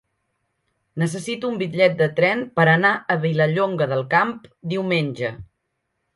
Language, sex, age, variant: Catalan, female, 30-39, Septentrional